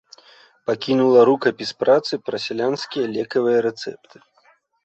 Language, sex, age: Belarusian, male, 30-39